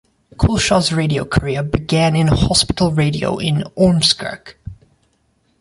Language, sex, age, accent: English, male, 19-29, United States English